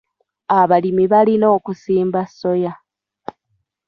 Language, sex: Ganda, female